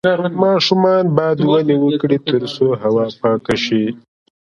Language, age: Pashto, 19-29